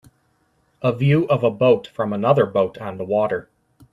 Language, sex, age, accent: English, male, 19-29, United States English